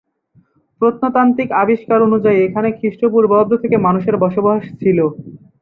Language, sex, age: Bengali, male, 19-29